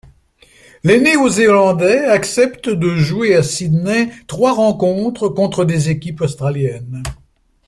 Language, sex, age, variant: French, male, 70-79, Français de métropole